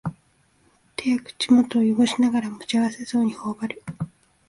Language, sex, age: Japanese, female, 19-29